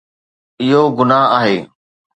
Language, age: Sindhi, 40-49